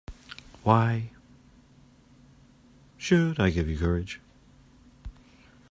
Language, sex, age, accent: English, male, 30-39, Irish English